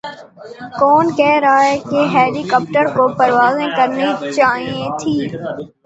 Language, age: Urdu, 40-49